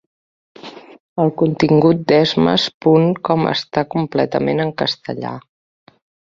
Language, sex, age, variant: Catalan, female, 40-49, Central